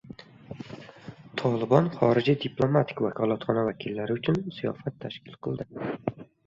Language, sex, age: Uzbek, male, 19-29